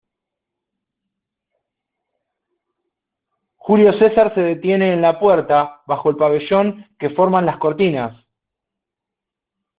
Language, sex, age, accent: Spanish, male, 40-49, Rioplatense: Argentina, Uruguay, este de Bolivia, Paraguay